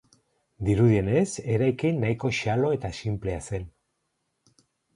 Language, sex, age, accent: Basque, male, 60-69, Erdialdekoa edo Nafarra (Gipuzkoa, Nafarroa)